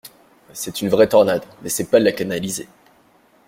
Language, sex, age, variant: French, male, 19-29, Français de métropole